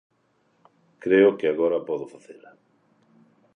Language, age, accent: Galician, 60-69, Normativo (estándar)